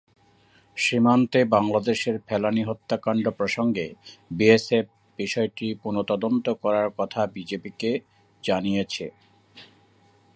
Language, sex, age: Bengali, male, 40-49